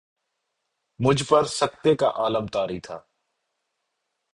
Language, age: Urdu, 30-39